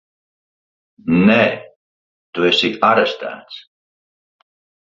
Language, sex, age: Latvian, male, 40-49